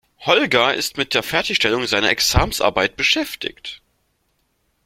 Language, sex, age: German, male, 19-29